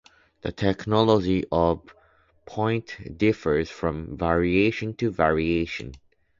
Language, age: English, 19-29